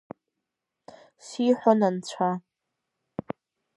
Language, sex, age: Abkhazian, female, under 19